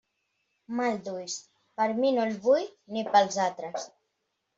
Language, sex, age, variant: Catalan, female, 40-49, Central